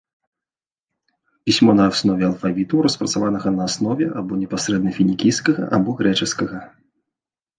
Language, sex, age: Belarusian, male, 30-39